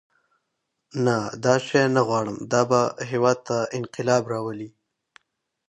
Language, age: Pashto, 19-29